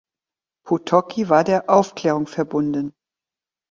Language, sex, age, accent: German, female, 50-59, Deutschland Deutsch; Norddeutsch